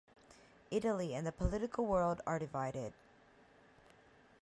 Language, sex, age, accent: English, female, 30-39, United States English